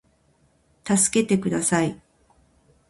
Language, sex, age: Japanese, female, 50-59